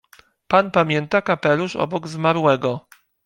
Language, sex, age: Polish, male, 30-39